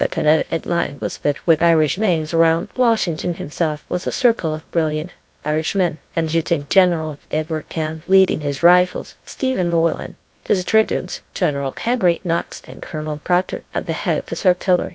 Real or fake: fake